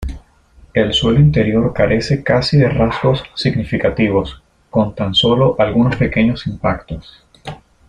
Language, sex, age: Spanish, male, 30-39